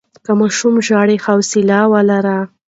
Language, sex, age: Pashto, female, 19-29